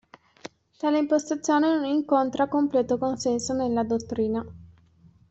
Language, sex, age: Italian, female, 19-29